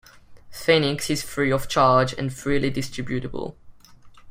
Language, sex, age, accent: English, male, under 19, England English